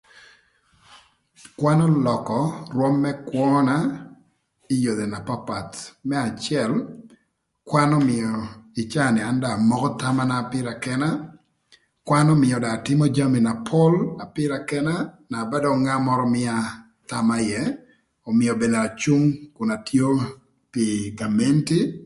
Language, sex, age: Thur, male, 30-39